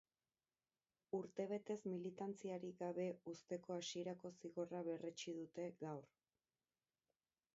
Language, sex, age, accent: Basque, female, 30-39, Erdialdekoa edo Nafarra (Gipuzkoa, Nafarroa)